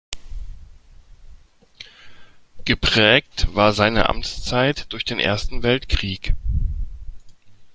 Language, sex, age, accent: German, male, 30-39, Deutschland Deutsch